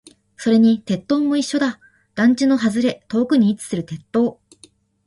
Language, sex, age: Japanese, female, 19-29